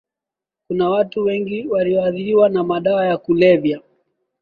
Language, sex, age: Swahili, male, 19-29